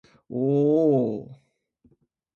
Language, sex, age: Japanese, male, 19-29